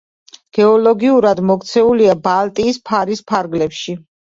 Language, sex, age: Georgian, female, 40-49